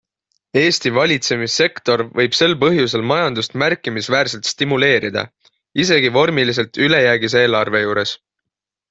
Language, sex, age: Estonian, male, 19-29